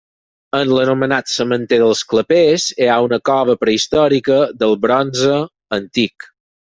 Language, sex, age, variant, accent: Catalan, male, 30-39, Balear, mallorquí